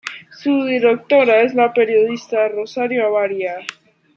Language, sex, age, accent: Spanish, male, under 19, Andino-Pacífico: Colombia, Perú, Ecuador, oeste de Bolivia y Venezuela andina